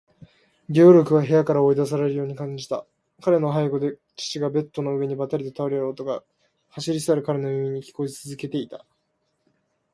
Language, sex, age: Japanese, male, 19-29